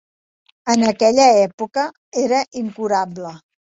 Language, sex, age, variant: Catalan, female, 60-69, Central